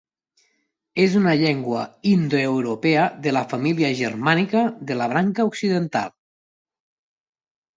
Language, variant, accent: Catalan, Central, nord-occidental